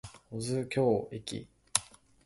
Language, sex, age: Japanese, male, 19-29